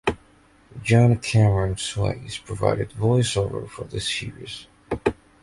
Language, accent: English, United States English